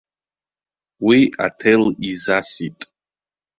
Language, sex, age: Abkhazian, male, 30-39